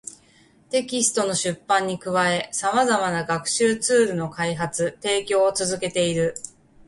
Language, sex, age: Japanese, female, 40-49